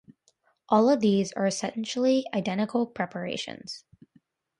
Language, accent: English, United States English